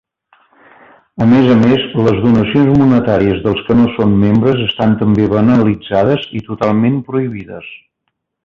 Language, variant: Catalan, Central